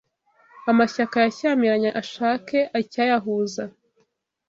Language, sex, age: Kinyarwanda, female, 30-39